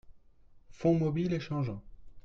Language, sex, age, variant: French, male, 30-39, Français de métropole